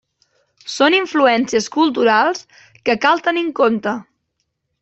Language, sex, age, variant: Catalan, female, 19-29, Central